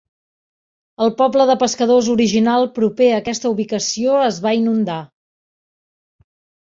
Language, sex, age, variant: Catalan, female, 40-49, Central